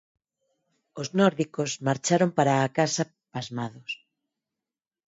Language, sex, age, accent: Galician, female, 40-49, Neofalante